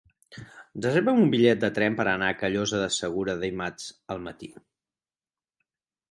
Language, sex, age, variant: Catalan, male, 40-49, Central